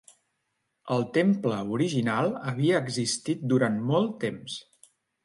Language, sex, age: Catalan, male, 40-49